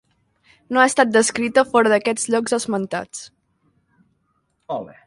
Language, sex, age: Catalan, male, 40-49